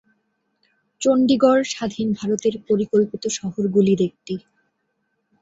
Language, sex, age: Bengali, female, 19-29